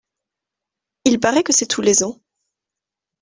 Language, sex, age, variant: French, female, 19-29, Français de métropole